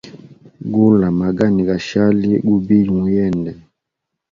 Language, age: Hemba, 19-29